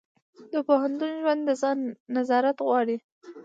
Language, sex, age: Pashto, female, under 19